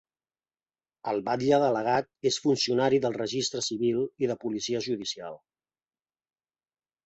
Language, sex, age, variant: Catalan, male, 40-49, Central